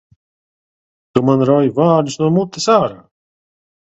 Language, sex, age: Latvian, male, 30-39